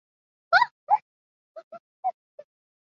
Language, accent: English, United States English